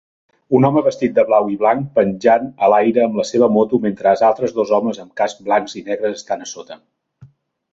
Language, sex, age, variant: Catalan, male, 40-49, Central